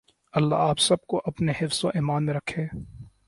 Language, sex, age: Urdu, male, 19-29